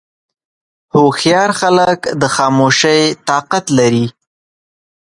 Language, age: Pashto, 19-29